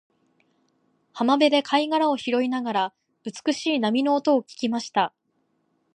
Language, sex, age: Japanese, female, 19-29